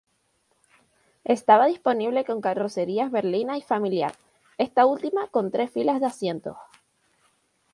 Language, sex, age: Spanish, female, 19-29